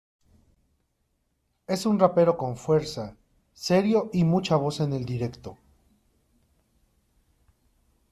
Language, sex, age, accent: Spanish, male, 30-39, México